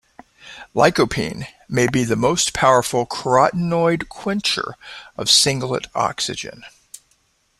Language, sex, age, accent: English, male, 40-49, United States English